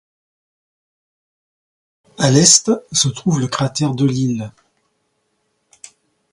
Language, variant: French, Français de métropole